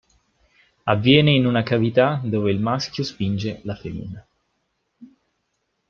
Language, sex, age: Italian, male, 19-29